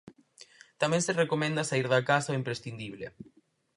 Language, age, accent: Galician, 19-29, Central (gheada)